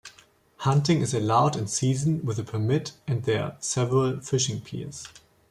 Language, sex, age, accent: English, male, 40-49, United States English